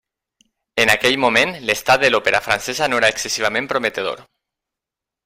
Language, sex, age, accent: Catalan, male, 40-49, valencià